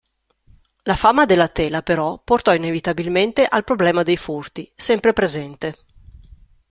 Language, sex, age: Italian, female, 30-39